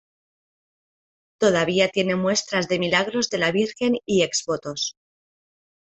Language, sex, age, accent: Spanish, female, 30-39, España: Centro-Sur peninsular (Madrid, Toledo, Castilla-La Mancha)